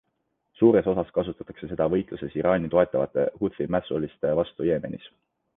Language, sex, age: Estonian, male, 19-29